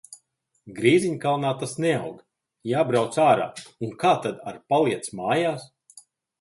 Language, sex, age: Latvian, male, 40-49